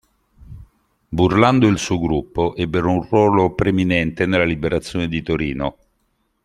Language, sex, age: Italian, male, 50-59